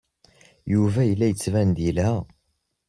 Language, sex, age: Kabyle, male, under 19